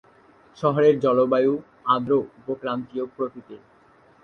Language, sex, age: Bengali, male, under 19